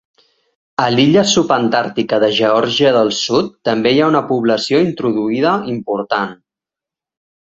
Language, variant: Catalan, Central